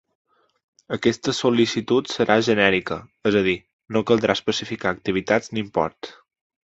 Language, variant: Catalan, Balear